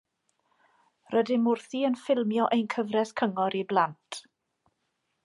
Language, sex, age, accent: Welsh, female, 40-49, Y Deyrnas Unedig Cymraeg